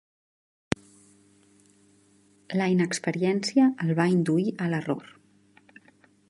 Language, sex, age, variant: Catalan, female, 40-49, Central